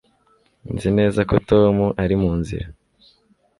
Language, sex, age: Kinyarwanda, male, 19-29